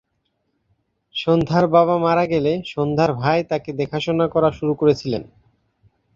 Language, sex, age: Bengali, male, 30-39